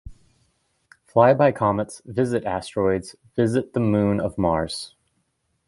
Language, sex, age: English, male, 30-39